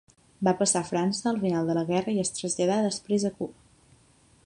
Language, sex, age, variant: Catalan, female, 19-29, Central